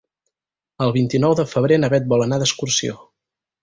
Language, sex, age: Catalan, male, 19-29